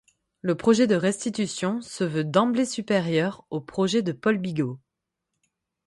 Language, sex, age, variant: French, female, 30-39, Français de métropole